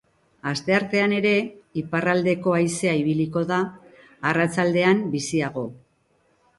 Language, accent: Basque, Erdialdekoa edo Nafarra (Gipuzkoa, Nafarroa)